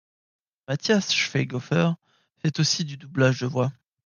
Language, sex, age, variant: French, male, 19-29, Français de métropole